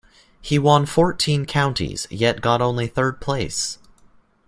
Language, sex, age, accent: English, male, 19-29, United States English